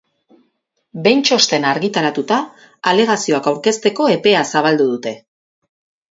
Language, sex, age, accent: Basque, female, 40-49, Erdialdekoa edo Nafarra (Gipuzkoa, Nafarroa)